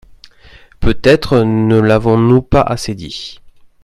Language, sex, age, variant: French, male, 19-29, Français de métropole